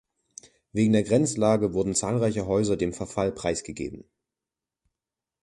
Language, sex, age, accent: German, male, under 19, Deutschland Deutsch